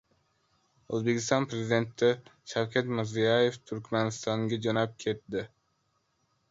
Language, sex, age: Uzbek, male, under 19